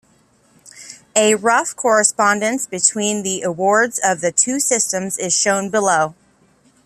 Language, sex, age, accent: English, female, 30-39, United States English